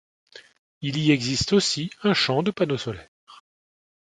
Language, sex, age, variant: French, male, 40-49, Français de métropole